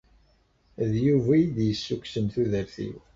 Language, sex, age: Kabyle, male, 30-39